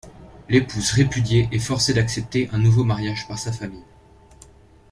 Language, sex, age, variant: French, male, under 19, Français de métropole